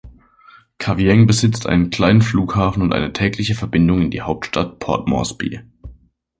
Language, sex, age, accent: German, male, 19-29, Deutschland Deutsch